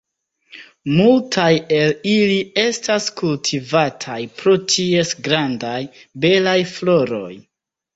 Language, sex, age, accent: Esperanto, male, 30-39, Internacia